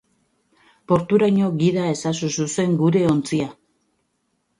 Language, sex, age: Basque, female, 50-59